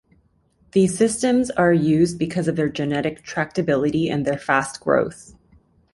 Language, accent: English, Canadian English